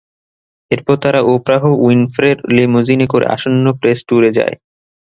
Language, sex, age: Bengali, male, 19-29